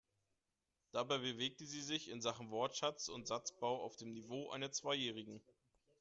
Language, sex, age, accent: German, male, 30-39, Deutschland Deutsch